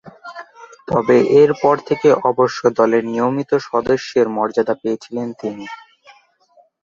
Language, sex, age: Bengali, male, under 19